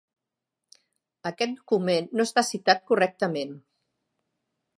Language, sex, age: Catalan, female, 50-59